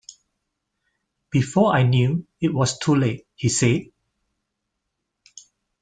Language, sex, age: English, male, 50-59